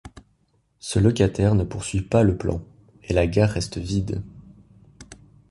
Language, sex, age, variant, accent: French, male, 19-29, Français d'Europe, Français de Suisse